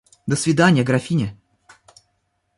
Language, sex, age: Russian, male, under 19